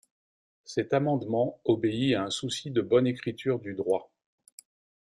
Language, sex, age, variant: French, male, 50-59, Français de métropole